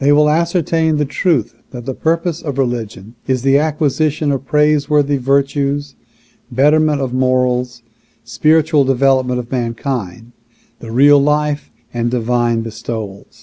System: none